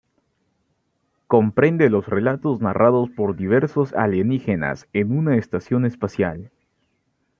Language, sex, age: Spanish, male, 19-29